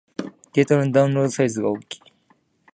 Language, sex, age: Japanese, male, 19-29